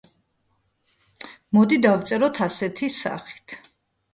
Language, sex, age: Georgian, female, 40-49